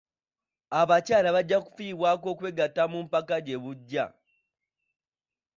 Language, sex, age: Ganda, male, 19-29